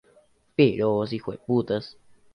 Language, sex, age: Spanish, male, under 19